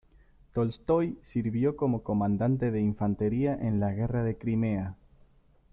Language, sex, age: Spanish, male, 19-29